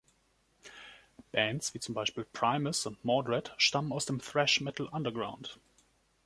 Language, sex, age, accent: German, male, 30-39, Deutschland Deutsch